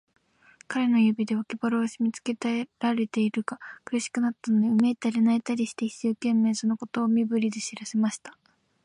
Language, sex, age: Japanese, female, 19-29